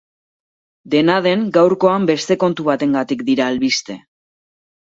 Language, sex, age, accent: Basque, female, 30-39, Mendebalekoa (Araba, Bizkaia, Gipuzkoako mendebaleko herri batzuk)